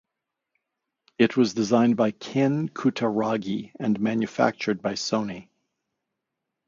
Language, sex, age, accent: English, male, 50-59, Canadian English